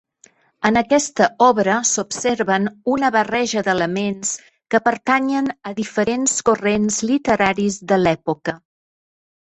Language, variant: Catalan, Septentrional